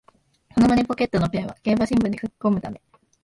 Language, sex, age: Japanese, female, 19-29